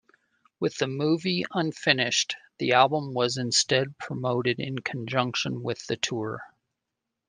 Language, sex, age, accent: English, male, 50-59, United States English